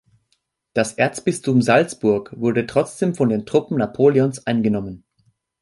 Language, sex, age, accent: German, male, 19-29, Deutschland Deutsch